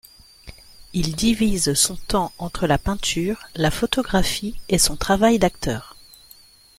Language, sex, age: French, female, 40-49